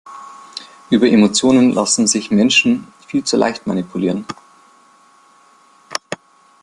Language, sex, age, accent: German, male, 19-29, Deutschland Deutsch